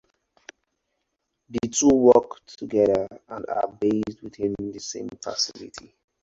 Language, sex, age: English, male, 19-29